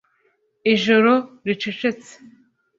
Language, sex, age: Kinyarwanda, female, 19-29